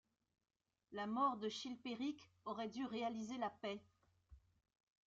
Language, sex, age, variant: French, female, 60-69, Français de métropole